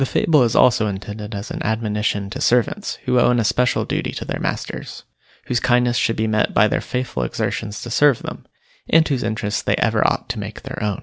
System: none